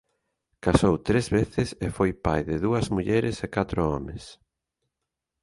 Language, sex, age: Galician, male, 40-49